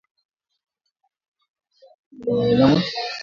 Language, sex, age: Swahili, male, 19-29